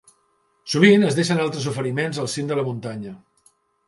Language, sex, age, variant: Catalan, male, 50-59, Central